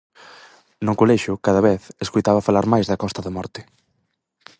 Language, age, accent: Galician, under 19, Central (gheada); Oriental (común en zona oriental)